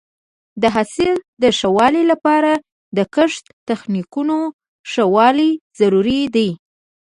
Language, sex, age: Pashto, female, 19-29